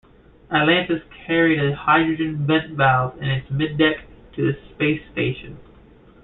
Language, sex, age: English, male, 19-29